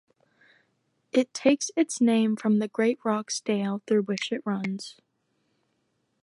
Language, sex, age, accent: English, female, under 19, United States English